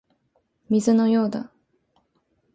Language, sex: Japanese, female